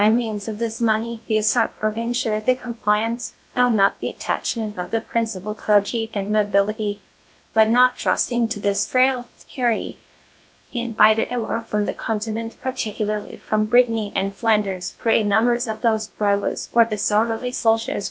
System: TTS, GlowTTS